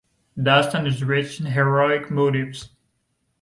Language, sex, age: English, male, 19-29